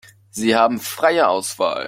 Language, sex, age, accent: German, male, 19-29, Deutschland Deutsch